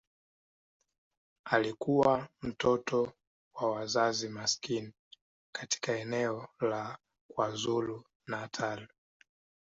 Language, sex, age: Swahili, male, 19-29